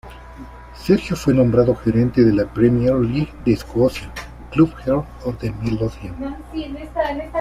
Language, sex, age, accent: Spanish, male, 40-49, Andino-Pacífico: Colombia, Perú, Ecuador, oeste de Bolivia y Venezuela andina